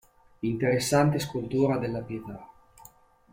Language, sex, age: Italian, male, 30-39